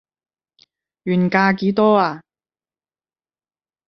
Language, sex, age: Cantonese, female, 30-39